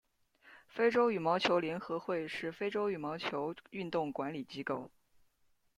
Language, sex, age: Chinese, female, 19-29